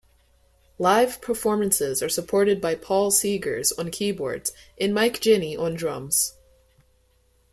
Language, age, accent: English, under 19, United States English